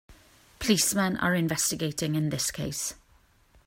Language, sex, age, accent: English, female, 30-39, England English